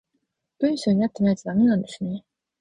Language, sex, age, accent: Japanese, female, 19-29, 標準語